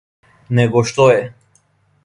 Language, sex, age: Serbian, male, 19-29